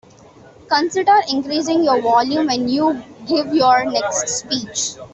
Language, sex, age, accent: English, female, under 19, India and South Asia (India, Pakistan, Sri Lanka)